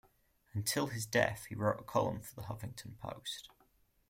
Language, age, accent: English, 19-29, England English